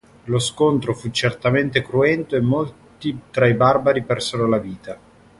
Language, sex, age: Italian, male, 30-39